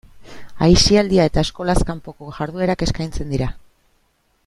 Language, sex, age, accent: Basque, female, 30-39, Mendebalekoa (Araba, Bizkaia, Gipuzkoako mendebaleko herri batzuk)